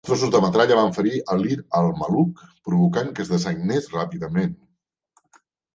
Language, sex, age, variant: Catalan, male, 60-69, Central